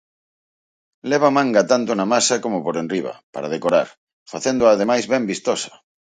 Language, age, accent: Galician, 40-49, Central (gheada)